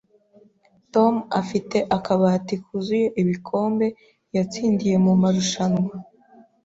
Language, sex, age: Kinyarwanda, female, 19-29